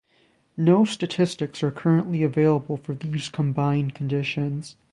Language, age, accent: English, 19-29, United States English